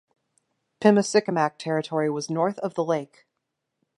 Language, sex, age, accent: English, female, 30-39, United States English